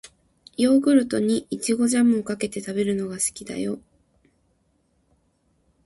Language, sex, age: Japanese, female, 19-29